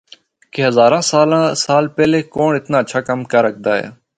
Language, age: Northern Hindko, 19-29